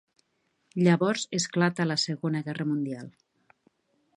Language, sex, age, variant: Catalan, female, 40-49, Nord-Occidental